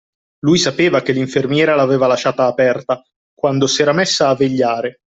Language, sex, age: Italian, male, 30-39